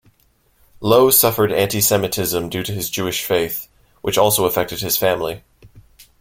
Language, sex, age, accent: English, male, 19-29, United States English